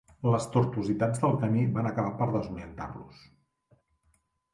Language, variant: Catalan, Central